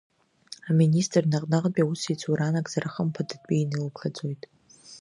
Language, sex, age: Abkhazian, female, under 19